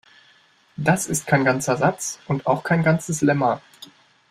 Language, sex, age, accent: German, male, 19-29, Deutschland Deutsch